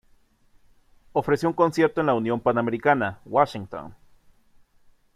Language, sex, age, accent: Spanish, male, 30-39, México